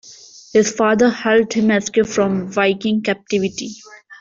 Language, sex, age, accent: English, female, 19-29, India and South Asia (India, Pakistan, Sri Lanka)